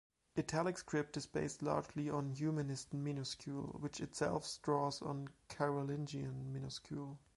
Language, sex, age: English, male, 30-39